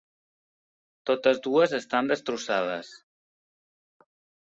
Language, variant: Catalan, Central